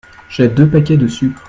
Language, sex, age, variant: French, male, 19-29, Français de métropole